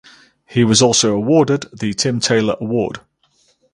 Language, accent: English, England English